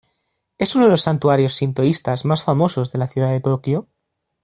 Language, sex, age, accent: Spanish, male, 19-29, España: Centro-Sur peninsular (Madrid, Toledo, Castilla-La Mancha)